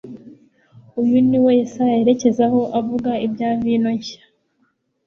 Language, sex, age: Kinyarwanda, female, 19-29